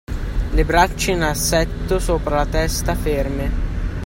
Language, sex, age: Italian, male, 50-59